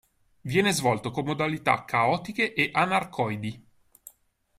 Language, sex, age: Italian, male, 30-39